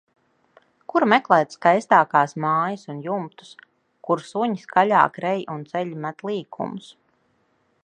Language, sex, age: Latvian, female, 40-49